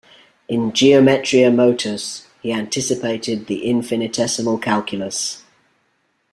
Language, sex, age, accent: English, male, 40-49, England English